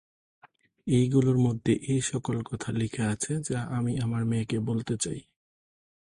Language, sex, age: Bengali, male, 19-29